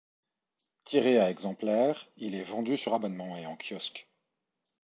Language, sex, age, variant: French, male, 30-39, Français de métropole